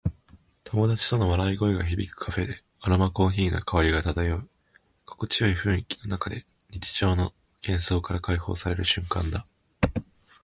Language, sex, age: Japanese, male, 19-29